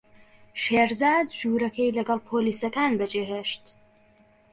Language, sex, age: Central Kurdish, male, 40-49